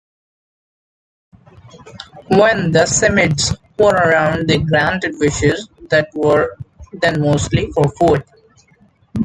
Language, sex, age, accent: English, male, 19-29, India and South Asia (India, Pakistan, Sri Lanka)